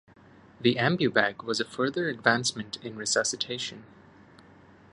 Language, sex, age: English, male, 30-39